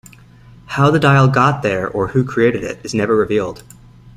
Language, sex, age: English, male, 19-29